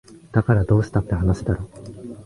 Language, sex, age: Japanese, male, 19-29